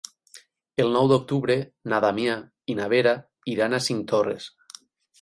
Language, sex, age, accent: Catalan, male, 30-39, valencià; valencià meridional